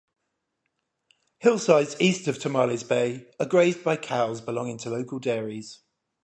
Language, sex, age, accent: English, male, 30-39, England English